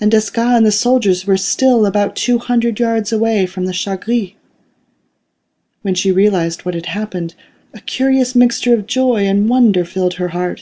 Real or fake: real